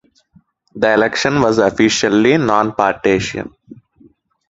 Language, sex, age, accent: English, male, 19-29, India and South Asia (India, Pakistan, Sri Lanka)